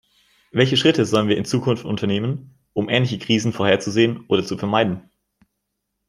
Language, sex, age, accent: German, male, 19-29, Deutschland Deutsch